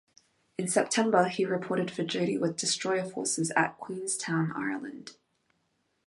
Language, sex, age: English, female, 19-29